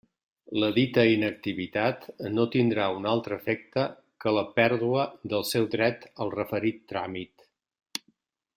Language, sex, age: Catalan, male, 60-69